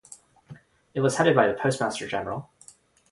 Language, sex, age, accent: English, male, under 19, United States English